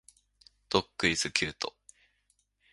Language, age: Japanese, 19-29